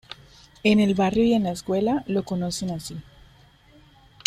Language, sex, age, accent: Spanish, female, 19-29, Andino-Pacífico: Colombia, Perú, Ecuador, oeste de Bolivia y Venezuela andina